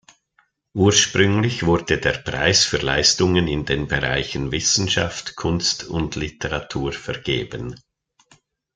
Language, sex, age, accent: German, male, 60-69, Schweizerdeutsch